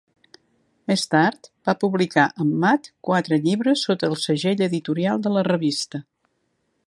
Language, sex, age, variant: Catalan, female, 60-69, Central